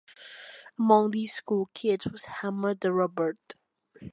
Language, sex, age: English, male, under 19